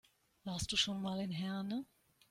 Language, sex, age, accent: German, female, 50-59, Deutschland Deutsch